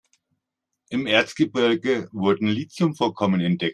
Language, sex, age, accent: German, male, 50-59, Deutschland Deutsch